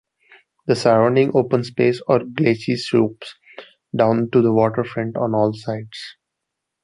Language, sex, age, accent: English, male, 19-29, India and South Asia (India, Pakistan, Sri Lanka)